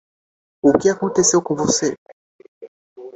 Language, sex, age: Portuguese, male, 19-29